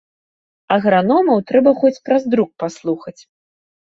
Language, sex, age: Belarusian, female, 19-29